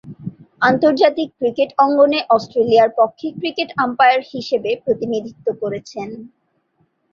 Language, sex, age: Bengali, female, 19-29